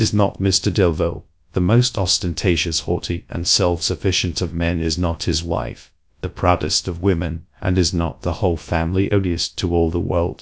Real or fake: fake